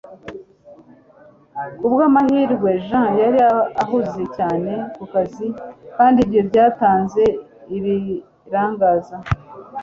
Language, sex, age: Kinyarwanda, female, 40-49